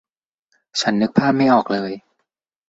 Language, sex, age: Thai, male, 19-29